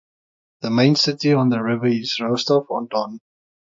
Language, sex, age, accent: English, male, 19-29, United States English; Southern African (South Africa, Zimbabwe, Namibia)